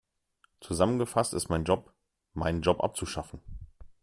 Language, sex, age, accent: German, male, 30-39, Deutschland Deutsch